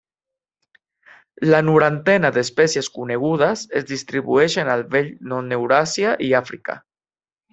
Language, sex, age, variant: Catalan, male, 19-29, Central